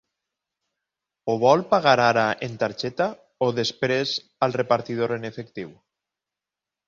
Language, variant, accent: Catalan, Valencià central, valencià; apitxat